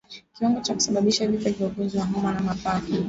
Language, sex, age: Swahili, female, 19-29